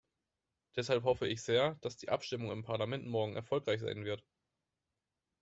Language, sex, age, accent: German, male, 19-29, Deutschland Deutsch